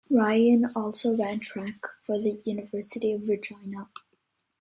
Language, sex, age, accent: English, male, 30-39, United States English